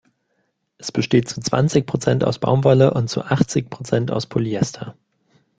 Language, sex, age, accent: German, male, 19-29, Deutschland Deutsch